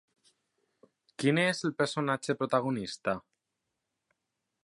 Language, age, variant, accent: Catalan, 19-29, Valencià central, valencià